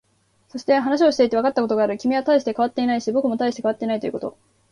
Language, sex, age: Japanese, female, 19-29